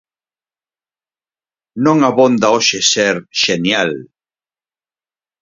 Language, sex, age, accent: Galician, male, 50-59, Normativo (estándar)